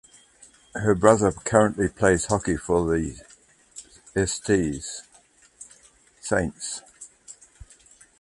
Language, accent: English, New Zealand English